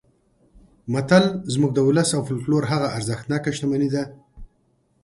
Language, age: Pashto, 30-39